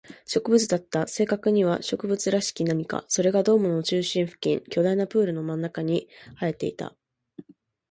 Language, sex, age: Japanese, female, 19-29